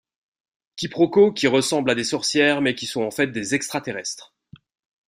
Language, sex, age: French, male, 40-49